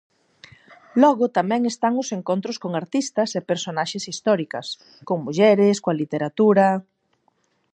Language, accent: Galician, Normativo (estándar)